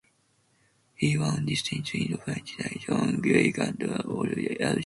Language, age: English, under 19